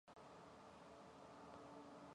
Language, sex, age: Mongolian, female, 19-29